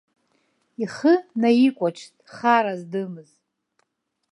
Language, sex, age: Abkhazian, female, 50-59